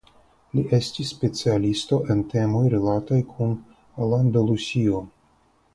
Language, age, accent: Esperanto, 30-39, Internacia